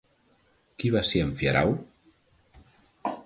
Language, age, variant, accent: Catalan, 40-49, Central, central